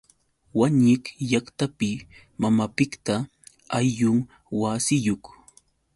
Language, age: Yauyos Quechua, 30-39